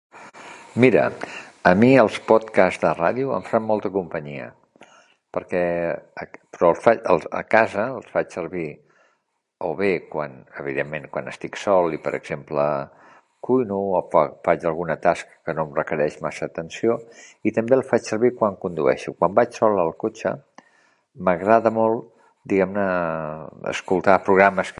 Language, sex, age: Catalan, male, 50-59